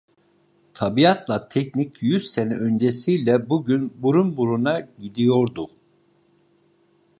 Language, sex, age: Turkish, male, 50-59